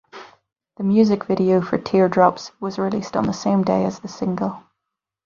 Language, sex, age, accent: English, female, 30-39, Northern Irish; yorkshire